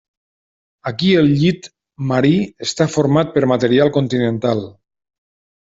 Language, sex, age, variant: Catalan, male, 40-49, Nord-Occidental